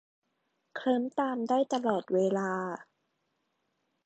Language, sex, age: Thai, female, 19-29